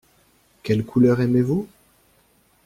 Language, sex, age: French, male, 19-29